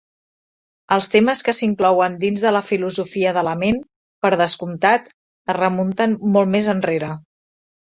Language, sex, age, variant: Catalan, female, 40-49, Central